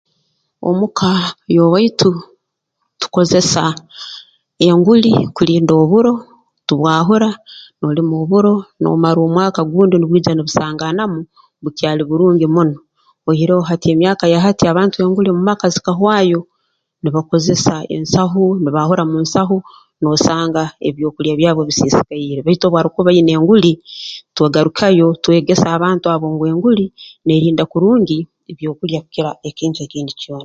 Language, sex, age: Tooro, female, 50-59